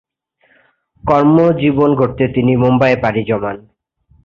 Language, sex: Bengali, male